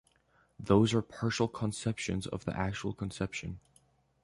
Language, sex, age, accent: English, male, under 19, United States English